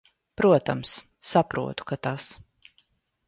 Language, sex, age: Latvian, female, 40-49